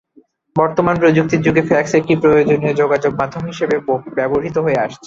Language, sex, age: Bengali, male, 19-29